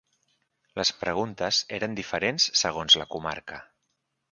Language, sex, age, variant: Catalan, male, 40-49, Central